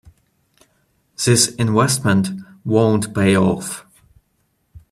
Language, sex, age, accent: English, male, 19-29, United States English